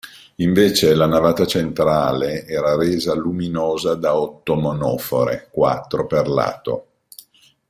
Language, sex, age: Italian, male, 50-59